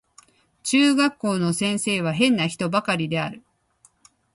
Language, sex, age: Japanese, female, 50-59